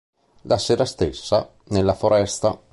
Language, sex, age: Italian, male, 50-59